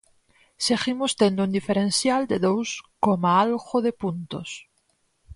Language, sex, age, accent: Galician, female, 30-39, Atlántico (seseo e gheada)